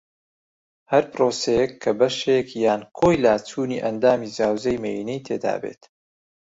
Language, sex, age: Central Kurdish, male, 30-39